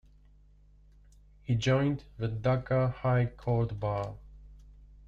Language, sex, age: English, male, 19-29